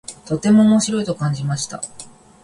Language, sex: Japanese, female